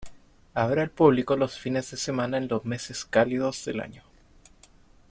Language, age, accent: Spanish, 19-29, Chileno: Chile, Cuyo